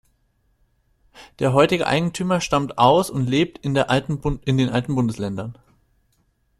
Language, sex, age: German, male, 19-29